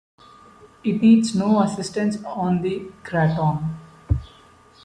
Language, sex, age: English, male, 19-29